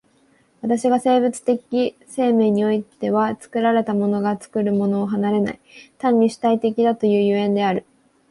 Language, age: Japanese, 19-29